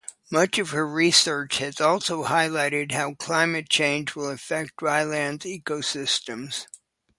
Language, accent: English, United States English